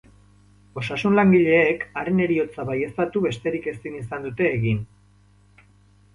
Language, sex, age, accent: Basque, male, 19-29, Erdialdekoa edo Nafarra (Gipuzkoa, Nafarroa)